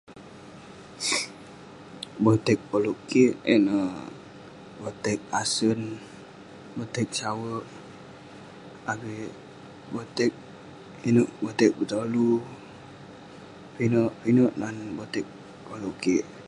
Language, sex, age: Western Penan, male, under 19